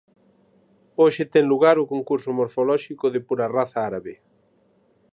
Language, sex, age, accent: Galician, male, 19-29, Central (gheada)